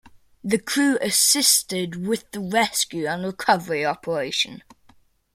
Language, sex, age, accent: English, male, under 19, Welsh English